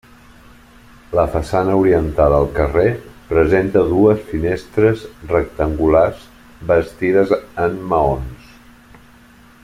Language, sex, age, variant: Catalan, male, 40-49, Central